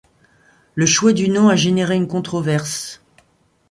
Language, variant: French, Français de métropole